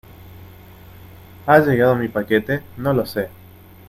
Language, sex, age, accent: Spanish, male, 19-29, Rioplatense: Argentina, Uruguay, este de Bolivia, Paraguay